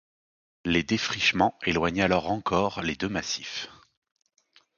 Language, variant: French, Français de métropole